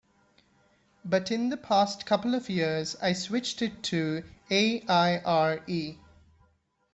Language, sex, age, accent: English, male, 19-29, India and South Asia (India, Pakistan, Sri Lanka)